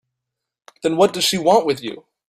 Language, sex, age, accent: English, male, 19-29, United States English